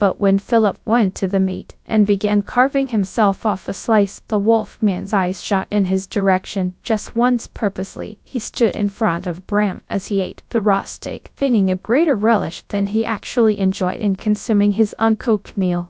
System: TTS, GradTTS